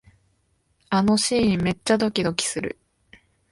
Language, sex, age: Japanese, female, 19-29